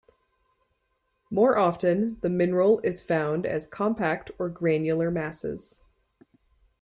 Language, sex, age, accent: English, female, 30-39, United States English